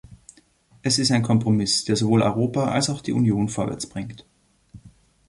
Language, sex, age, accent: German, male, 30-39, Österreichisches Deutsch